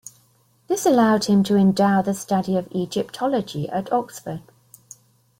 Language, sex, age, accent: English, female, 50-59, England English